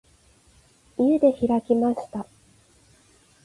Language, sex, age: Japanese, female, 30-39